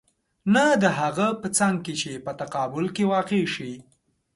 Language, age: Pashto, 19-29